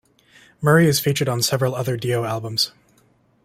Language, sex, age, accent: English, male, 19-29, Canadian English